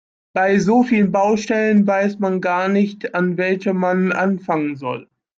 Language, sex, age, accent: German, male, 40-49, Deutschland Deutsch